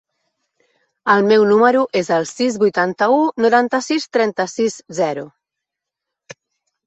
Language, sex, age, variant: Catalan, female, 40-49, Central